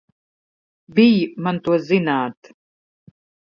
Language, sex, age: Latvian, female, 50-59